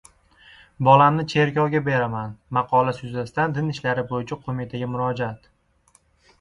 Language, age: Uzbek, 19-29